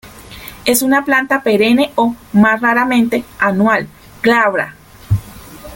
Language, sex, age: Spanish, female, 30-39